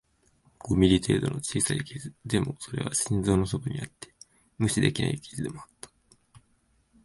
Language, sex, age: Japanese, male, 19-29